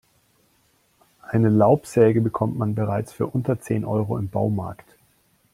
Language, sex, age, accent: German, male, 30-39, Deutschland Deutsch